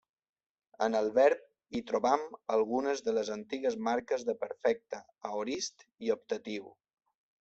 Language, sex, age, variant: Catalan, male, 40-49, Balear